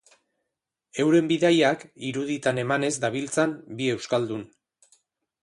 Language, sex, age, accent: Basque, male, 40-49, Erdialdekoa edo Nafarra (Gipuzkoa, Nafarroa)